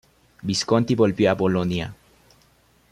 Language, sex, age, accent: Spanish, male, under 19, Andino-Pacífico: Colombia, Perú, Ecuador, oeste de Bolivia y Venezuela andina